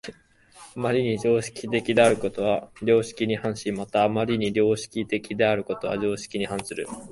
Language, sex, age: Japanese, male, 19-29